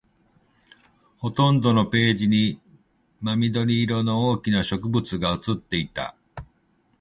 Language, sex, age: Japanese, male, 50-59